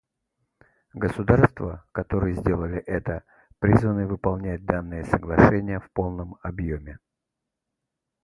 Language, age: Russian, 50-59